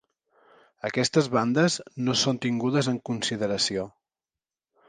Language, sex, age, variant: Catalan, male, 40-49, Central